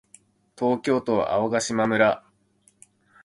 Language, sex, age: Japanese, male, 30-39